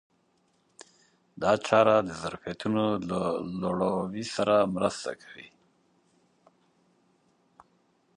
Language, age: Pashto, 50-59